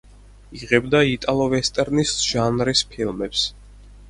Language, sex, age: Georgian, male, 19-29